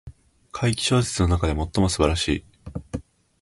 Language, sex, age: Japanese, male, 19-29